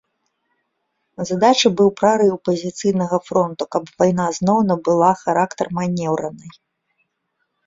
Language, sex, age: Belarusian, female, 30-39